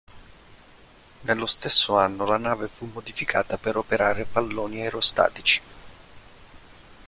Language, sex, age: Italian, male, 30-39